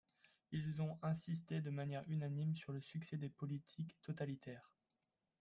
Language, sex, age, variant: French, male, 19-29, Français de métropole